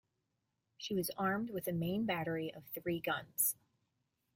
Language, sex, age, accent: English, female, 30-39, United States English